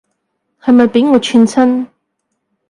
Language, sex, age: Cantonese, female, 30-39